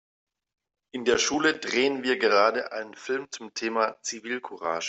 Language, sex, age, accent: German, male, 30-39, Deutschland Deutsch